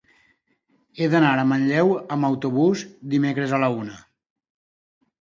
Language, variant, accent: Catalan, Valencià meridional, valencià